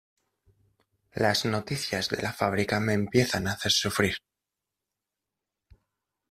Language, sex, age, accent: Spanish, male, under 19, España: Centro-Sur peninsular (Madrid, Toledo, Castilla-La Mancha)